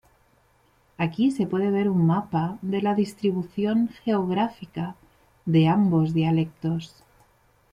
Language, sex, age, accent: Spanish, female, 50-59, España: Centro-Sur peninsular (Madrid, Toledo, Castilla-La Mancha)